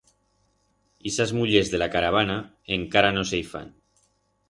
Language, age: Aragonese, 40-49